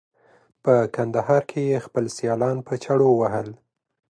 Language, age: Pashto, 30-39